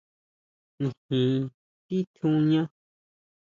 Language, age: Huautla Mazatec, 30-39